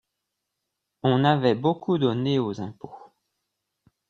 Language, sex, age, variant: French, male, 40-49, Français de métropole